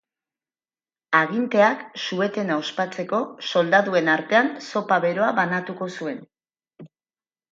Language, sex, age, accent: Basque, female, 40-49, Mendebalekoa (Araba, Bizkaia, Gipuzkoako mendebaleko herri batzuk)